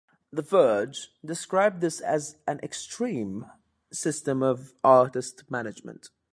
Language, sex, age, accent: English, male, 19-29, England English